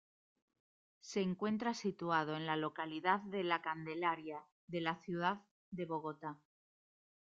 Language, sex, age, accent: Spanish, female, 30-39, España: Norte peninsular (Asturias, Castilla y León, Cantabria, País Vasco, Navarra, Aragón, La Rioja, Guadalajara, Cuenca)